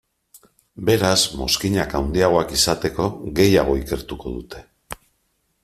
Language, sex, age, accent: Basque, male, 50-59, Mendebalekoa (Araba, Bizkaia, Gipuzkoako mendebaleko herri batzuk)